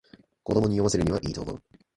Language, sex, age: Japanese, male, 19-29